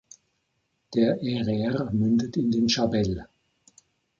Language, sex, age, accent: German, male, 60-69, Österreichisches Deutsch